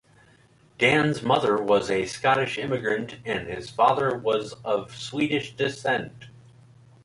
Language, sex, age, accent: English, male, 40-49, United States English